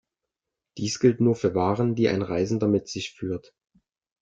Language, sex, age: German, male, 19-29